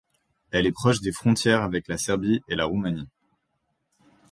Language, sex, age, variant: French, male, 19-29, Français de métropole